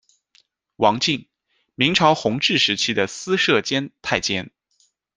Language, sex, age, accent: Chinese, male, 30-39, 出生地：浙江省